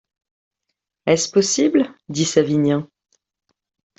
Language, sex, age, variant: French, female, 30-39, Français de métropole